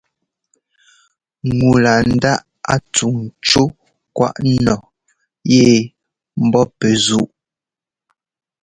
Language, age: Ngomba, 19-29